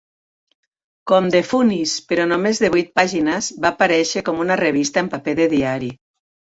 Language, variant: Catalan, Central